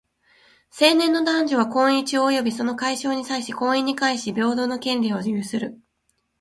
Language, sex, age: Japanese, female, 19-29